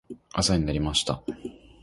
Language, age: Japanese, under 19